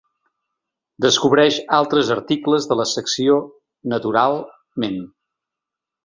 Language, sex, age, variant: Catalan, male, 60-69, Central